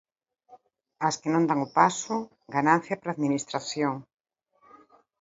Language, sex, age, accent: Galician, female, 50-59, Normativo (estándar)